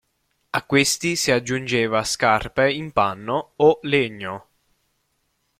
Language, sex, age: Italian, male, 19-29